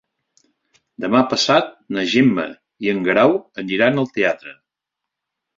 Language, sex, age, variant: Catalan, male, 60-69, Central